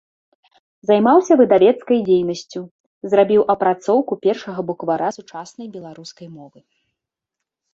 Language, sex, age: Belarusian, female, 19-29